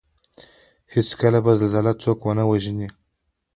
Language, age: Pashto, under 19